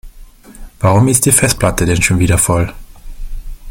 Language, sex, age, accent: German, male, 19-29, Österreichisches Deutsch